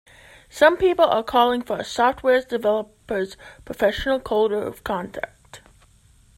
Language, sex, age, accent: English, female, 30-39, United States English